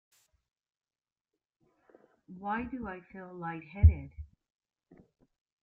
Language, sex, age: English, female, 50-59